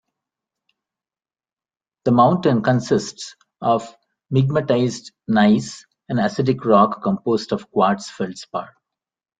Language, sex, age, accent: English, male, 40-49, India and South Asia (India, Pakistan, Sri Lanka)